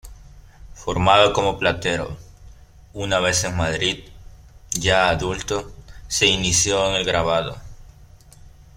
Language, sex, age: Spanish, male, under 19